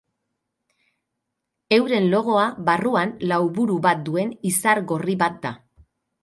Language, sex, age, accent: Basque, female, 50-59, Mendebalekoa (Araba, Bizkaia, Gipuzkoako mendebaleko herri batzuk)